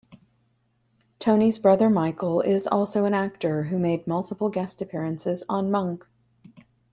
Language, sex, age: English, female, 40-49